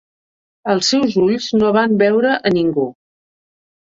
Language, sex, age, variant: Catalan, female, 60-69, Central